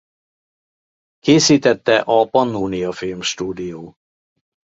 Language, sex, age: Hungarian, male, 60-69